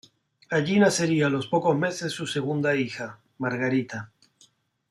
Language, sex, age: Spanish, male, 50-59